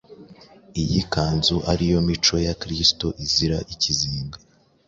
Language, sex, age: Kinyarwanda, male, 19-29